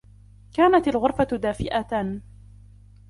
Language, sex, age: Arabic, female, under 19